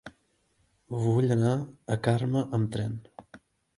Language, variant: Catalan, Central